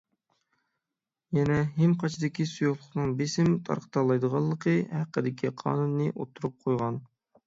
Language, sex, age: Uyghur, male, 19-29